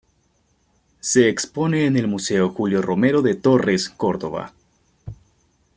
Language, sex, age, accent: Spanish, male, 19-29, México